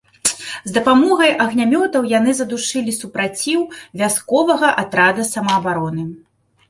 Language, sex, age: Belarusian, female, 30-39